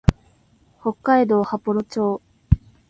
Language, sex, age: Japanese, female, 19-29